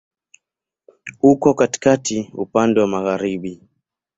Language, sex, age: Swahili, male, 19-29